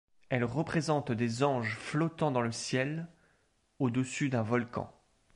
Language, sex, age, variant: French, male, 30-39, Français de métropole